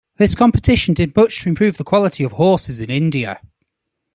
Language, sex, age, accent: English, male, 19-29, England English